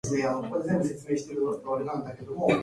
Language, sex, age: English, female, 19-29